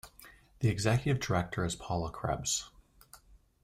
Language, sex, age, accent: English, male, 50-59, Canadian English